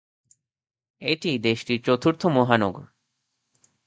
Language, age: Bengali, 19-29